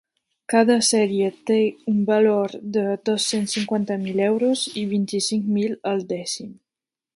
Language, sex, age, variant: Catalan, male, 19-29, Septentrional